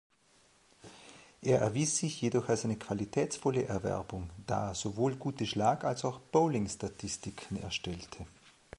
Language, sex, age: German, male, 40-49